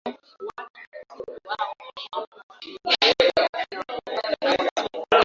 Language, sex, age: Swahili, female, 19-29